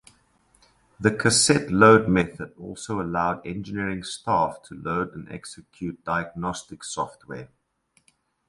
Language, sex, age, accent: English, male, 30-39, Southern African (South Africa, Zimbabwe, Namibia)